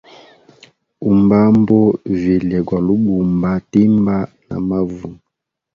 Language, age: Hemba, 19-29